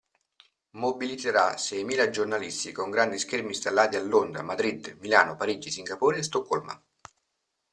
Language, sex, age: Italian, male, 40-49